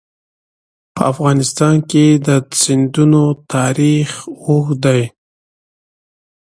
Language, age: Pashto, 30-39